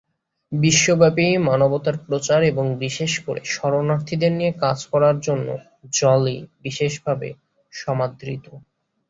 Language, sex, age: Bengali, male, 19-29